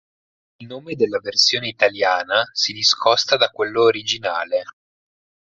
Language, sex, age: Italian, male, 19-29